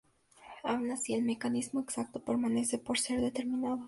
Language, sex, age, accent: Spanish, female, under 19, México